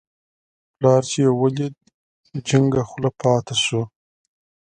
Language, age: Pashto, 30-39